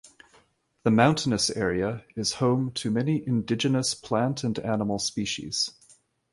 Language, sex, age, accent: English, male, 30-39, Canadian English